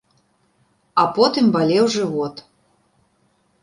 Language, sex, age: Belarusian, female, 19-29